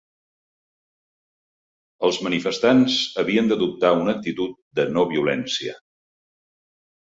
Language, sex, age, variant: Catalan, male, 70-79, Central